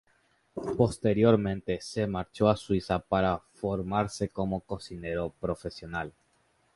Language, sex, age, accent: Spanish, male, under 19, América central